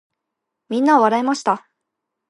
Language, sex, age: Japanese, female, under 19